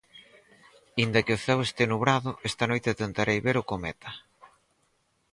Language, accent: Galician, Normativo (estándar)